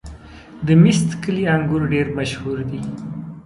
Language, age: Pashto, 30-39